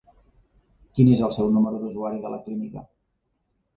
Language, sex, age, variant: Catalan, male, 30-39, Central